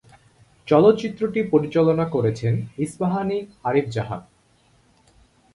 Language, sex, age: Bengali, male, 19-29